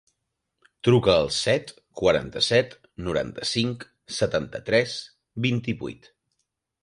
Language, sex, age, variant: Catalan, male, 19-29, Nord-Occidental